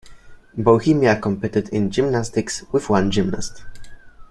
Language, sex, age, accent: English, male, under 19, United States English